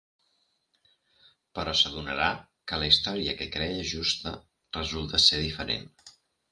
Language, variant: Catalan, Central